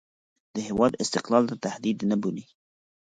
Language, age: Pashto, 30-39